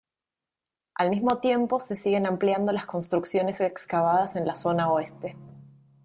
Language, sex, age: Spanish, female, 30-39